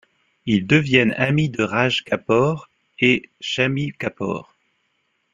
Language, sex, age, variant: French, male, 30-39, Français de métropole